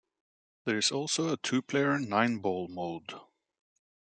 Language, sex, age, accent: English, male, 40-49, United States English